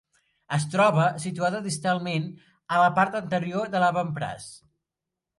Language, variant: Catalan, Central